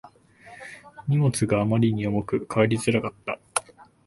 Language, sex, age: Japanese, male, 19-29